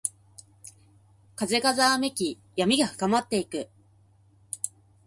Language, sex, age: Japanese, female, 30-39